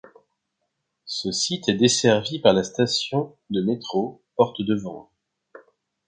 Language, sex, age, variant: French, male, 40-49, Français de métropole